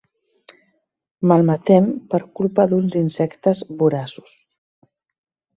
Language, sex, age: Catalan, female, 40-49